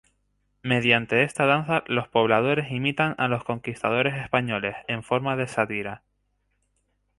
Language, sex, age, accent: Spanish, male, 19-29, España: Islas Canarias